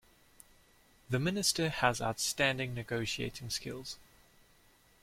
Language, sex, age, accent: English, male, 19-29, Southern African (South Africa, Zimbabwe, Namibia)